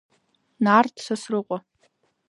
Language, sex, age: Abkhazian, female, under 19